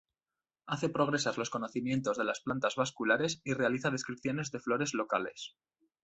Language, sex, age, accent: Spanish, male, 19-29, España: Norte peninsular (Asturias, Castilla y León, Cantabria, País Vasco, Navarra, Aragón, La Rioja, Guadalajara, Cuenca)